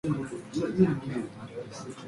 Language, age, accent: Chinese, 19-29, 出生地：北京市